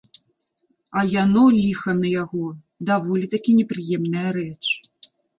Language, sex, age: Belarusian, male, 40-49